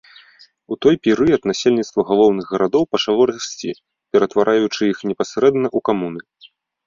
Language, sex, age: Belarusian, male, 19-29